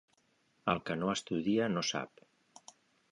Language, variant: Catalan, Central